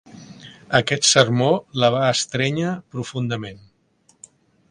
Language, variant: Catalan, Central